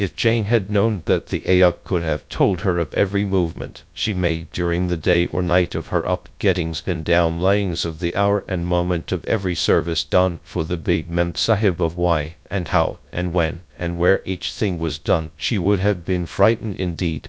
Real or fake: fake